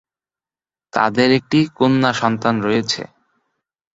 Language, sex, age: Bengali, male, 19-29